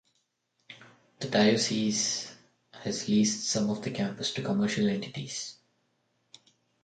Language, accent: English, India and South Asia (India, Pakistan, Sri Lanka)